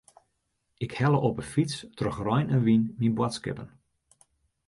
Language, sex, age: Western Frisian, male, 50-59